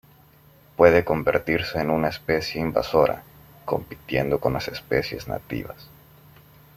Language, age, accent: Spanish, 19-29, América central